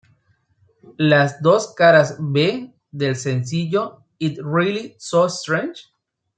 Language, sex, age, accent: Spanish, male, 30-39, México